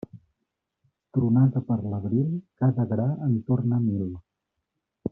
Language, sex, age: Catalan, male, 40-49